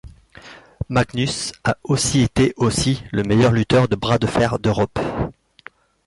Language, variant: French, Français de métropole